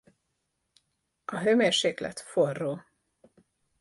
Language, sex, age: Hungarian, female, 40-49